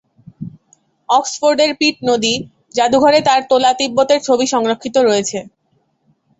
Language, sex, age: Bengali, female, under 19